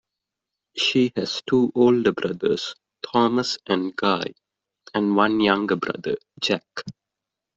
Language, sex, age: English, male, 30-39